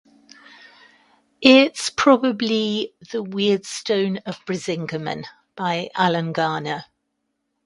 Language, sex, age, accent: English, female, 60-69, England English